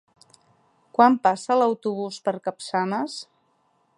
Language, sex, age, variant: Catalan, female, 40-49, Central